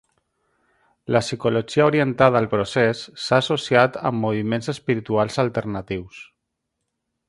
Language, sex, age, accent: Catalan, male, 30-39, valencià